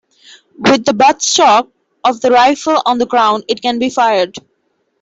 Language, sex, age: English, female, 19-29